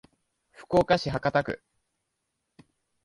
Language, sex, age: Japanese, male, 19-29